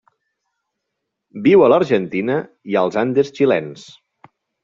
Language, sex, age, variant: Catalan, male, 30-39, Nord-Occidental